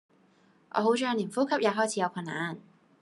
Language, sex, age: Cantonese, female, 19-29